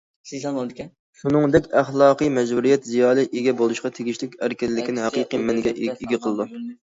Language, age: Uyghur, 19-29